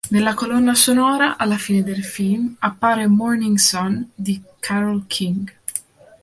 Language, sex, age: Italian, female, 19-29